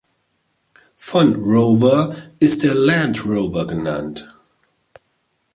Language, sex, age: German, male, 40-49